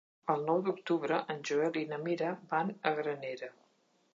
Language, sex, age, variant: Catalan, female, 60-69, Central